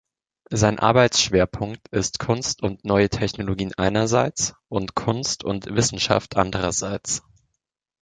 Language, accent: German, Deutschland Deutsch